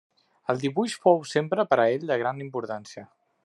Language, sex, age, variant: Catalan, male, 30-39, Central